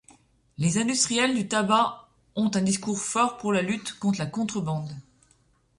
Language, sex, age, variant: French, female, 30-39, Français de métropole